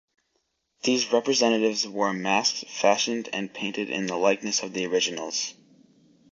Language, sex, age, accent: English, male, under 19, United States English